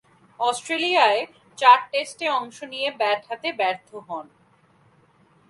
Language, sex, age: Bengali, female, 19-29